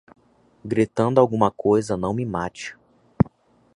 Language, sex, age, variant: Portuguese, male, 19-29, Portuguese (Brasil)